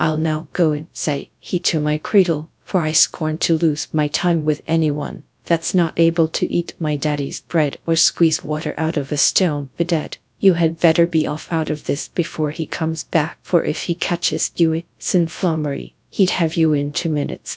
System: TTS, GradTTS